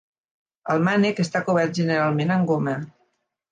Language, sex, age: Catalan, female, 50-59